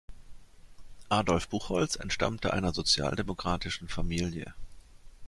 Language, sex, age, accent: German, male, 50-59, Deutschland Deutsch